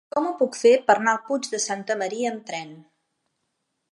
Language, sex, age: Catalan, female, 40-49